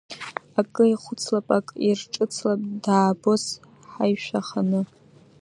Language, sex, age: Abkhazian, female, under 19